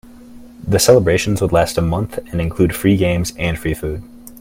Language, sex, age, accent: English, male, 19-29, United States English